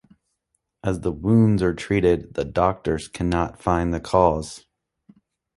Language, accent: English, United States English